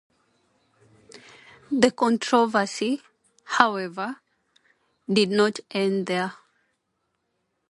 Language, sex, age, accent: English, female, 30-39, Kenyan